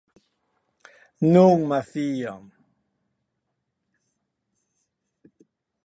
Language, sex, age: Occitan, male, 60-69